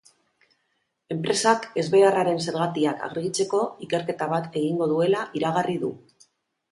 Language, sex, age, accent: Basque, female, 50-59, Mendebalekoa (Araba, Bizkaia, Gipuzkoako mendebaleko herri batzuk)